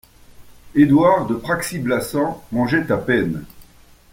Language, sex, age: French, male, 70-79